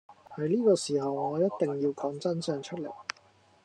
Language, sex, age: Cantonese, male, 19-29